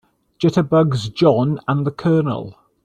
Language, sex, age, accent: English, male, 60-69, Welsh English